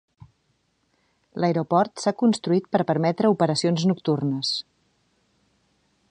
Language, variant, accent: Catalan, Central, central